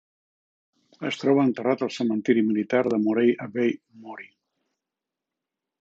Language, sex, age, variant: Catalan, male, 60-69, Central